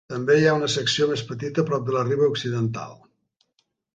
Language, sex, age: Catalan, male, 70-79